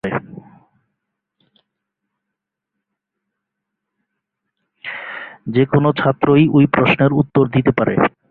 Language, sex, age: Bengali, male, 30-39